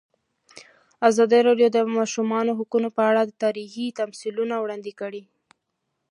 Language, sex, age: Pashto, female, 19-29